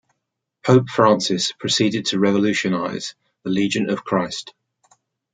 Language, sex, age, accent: English, male, 60-69, England English